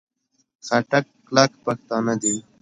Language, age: Pashto, under 19